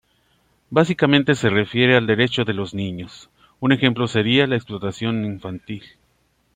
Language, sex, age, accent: Spanish, male, 60-69, México